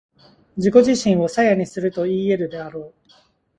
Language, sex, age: Japanese, male, 30-39